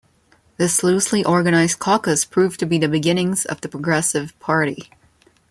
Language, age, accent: English, 19-29, Filipino